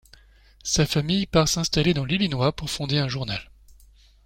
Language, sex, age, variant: French, male, 40-49, Français de métropole